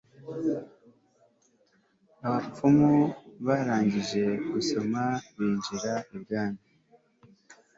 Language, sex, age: Kinyarwanda, male, 40-49